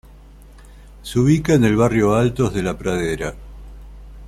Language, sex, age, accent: Spanish, male, 40-49, Rioplatense: Argentina, Uruguay, este de Bolivia, Paraguay